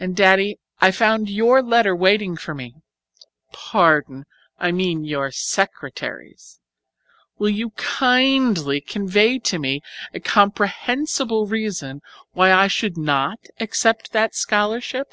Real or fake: real